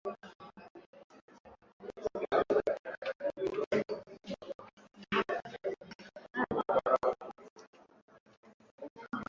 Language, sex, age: Swahili, male, 19-29